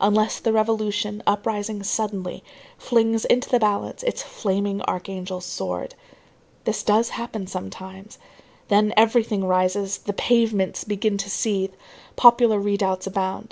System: none